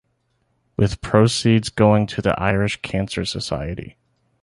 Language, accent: English, United States English